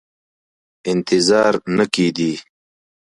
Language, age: Pashto, 30-39